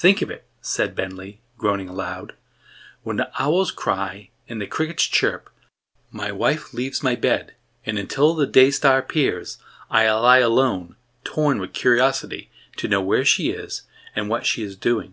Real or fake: real